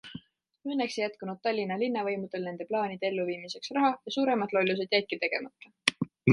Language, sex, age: Estonian, female, 19-29